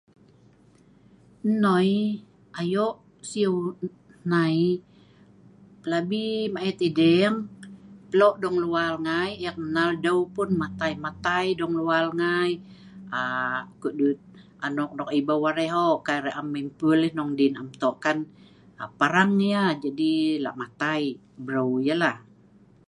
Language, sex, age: Sa'ban, female, 50-59